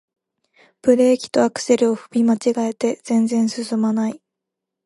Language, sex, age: Japanese, female, 19-29